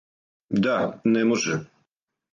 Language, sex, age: Serbian, male, 50-59